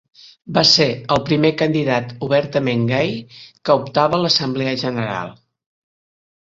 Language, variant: Catalan, Central